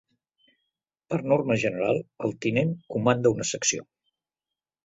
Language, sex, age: Catalan, male, 70-79